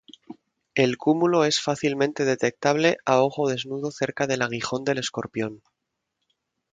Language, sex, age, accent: Spanish, male, 19-29, España: Centro-Sur peninsular (Madrid, Toledo, Castilla-La Mancha)